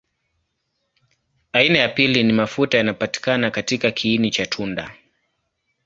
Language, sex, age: Swahili, male, 19-29